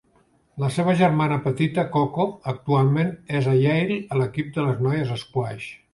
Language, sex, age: Catalan, male, 70-79